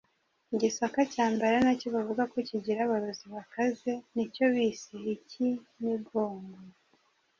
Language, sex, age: Kinyarwanda, female, 30-39